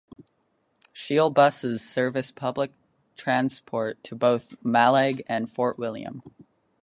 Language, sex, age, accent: English, male, under 19, United States English